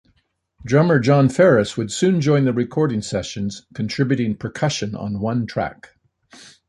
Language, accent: English, Canadian English